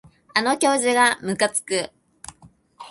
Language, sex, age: Japanese, female, 19-29